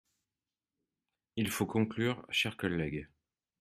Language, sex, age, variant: French, male, 40-49, Français de métropole